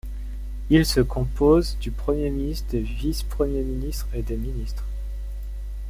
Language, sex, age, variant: French, male, 19-29, Français de métropole